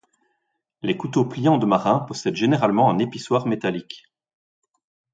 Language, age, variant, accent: French, 40-49, Français d'Europe, Français de Belgique